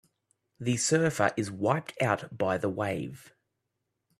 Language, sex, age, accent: English, male, 30-39, Australian English